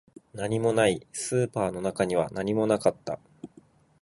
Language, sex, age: Japanese, male, 19-29